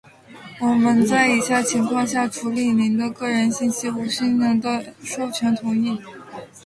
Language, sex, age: Chinese, female, 19-29